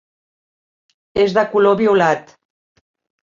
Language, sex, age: Catalan, female, 50-59